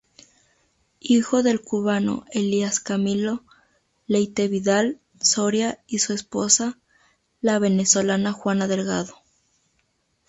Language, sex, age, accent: Spanish, female, 19-29, México